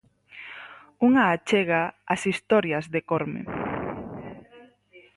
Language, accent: Galician, Normativo (estándar)